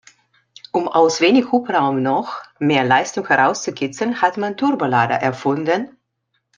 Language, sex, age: German, female, 50-59